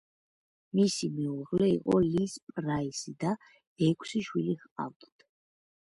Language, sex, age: Georgian, female, under 19